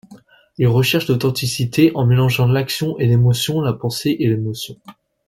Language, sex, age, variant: French, male, 19-29, Français de métropole